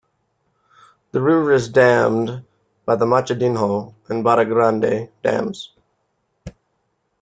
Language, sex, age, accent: English, male, 19-29, United States English